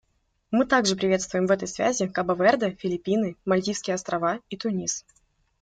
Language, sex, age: Russian, female, 19-29